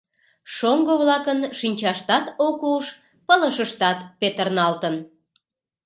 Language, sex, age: Mari, female, 40-49